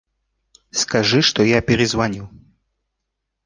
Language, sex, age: Russian, male, 40-49